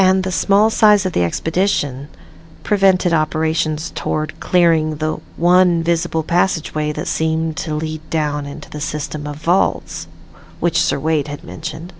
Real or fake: real